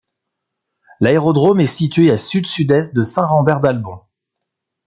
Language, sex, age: French, male, 40-49